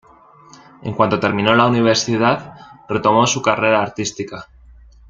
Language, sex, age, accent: Spanish, male, 19-29, España: Centro-Sur peninsular (Madrid, Toledo, Castilla-La Mancha)